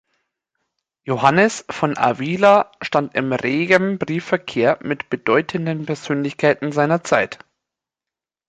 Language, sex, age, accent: German, male, 30-39, Deutschland Deutsch